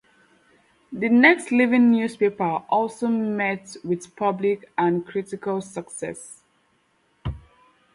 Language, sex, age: English, female, 19-29